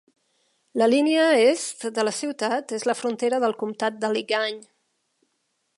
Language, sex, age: Catalan, female, 50-59